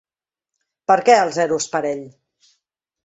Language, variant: Catalan, Central